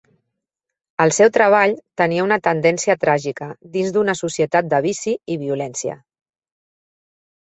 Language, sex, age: Catalan, female, 40-49